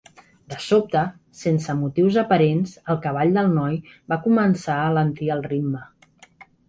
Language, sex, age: Catalan, female, 40-49